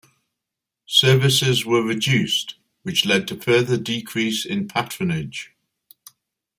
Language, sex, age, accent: English, male, 50-59, England English